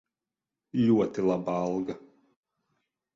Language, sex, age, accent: Latvian, male, 30-39, Riga; Dzimtā valoda; nav